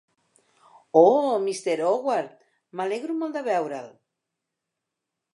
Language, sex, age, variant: Catalan, female, 50-59, Central